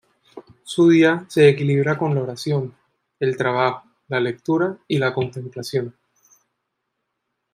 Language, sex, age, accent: Spanish, male, 30-39, Caribe: Cuba, Venezuela, Puerto Rico, República Dominicana, Panamá, Colombia caribeña, México caribeño, Costa del golfo de México